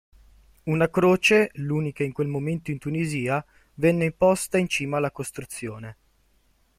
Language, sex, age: Italian, male, 19-29